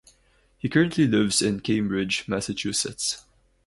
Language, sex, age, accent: English, male, 19-29, Filipino